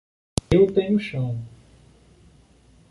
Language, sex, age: Portuguese, male, 40-49